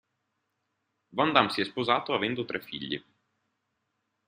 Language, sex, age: Italian, male, 19-29